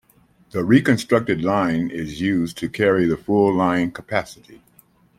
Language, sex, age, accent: English, male, 60-69, United States English